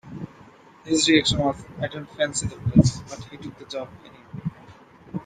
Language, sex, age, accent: English, male, 19-29, India and South Asia (India, Pakistan, Sri Lanka)